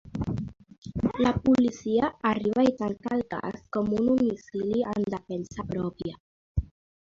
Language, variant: Catalan, Central